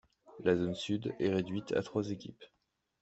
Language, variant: French, Français de métropole